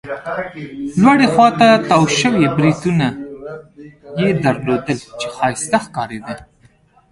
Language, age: Pashto, 30-39